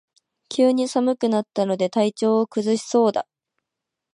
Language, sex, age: Japanese, female, 19-29